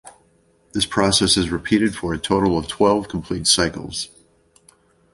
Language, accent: English, United States English